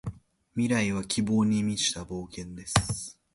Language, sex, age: Japanese, male, 19-29